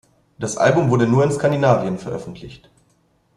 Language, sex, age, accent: German, male, 30-39, Deutschland Deutsch